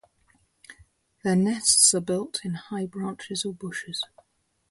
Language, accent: English, England English